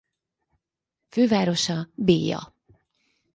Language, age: Hungarian, 50-59